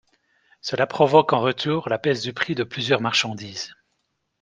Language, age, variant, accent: French, 30-39, Français d'Europe, Français de Belgique